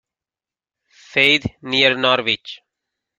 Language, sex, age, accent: English, male, 40-49, United States English